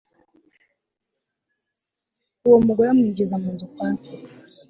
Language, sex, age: Kinyarwanda, female, 19-29